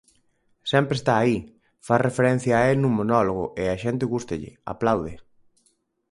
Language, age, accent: Galician, 19-29, Oriental (común en zona oriental)